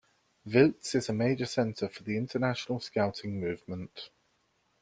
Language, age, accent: English, 19-29, England English